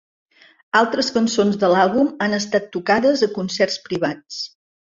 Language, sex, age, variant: Catalan, female, 50-59, Central